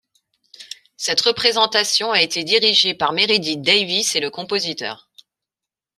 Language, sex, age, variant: French, female, 40-49, Français de métropole